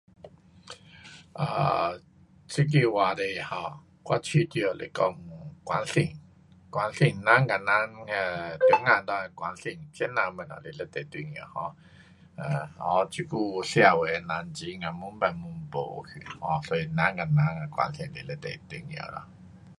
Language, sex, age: Pu-Xian Chinese, male, 50-59